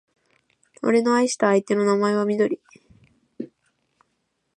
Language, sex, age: Japanese, female, under 19